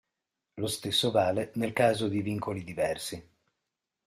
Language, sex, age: Italian, male, 40-49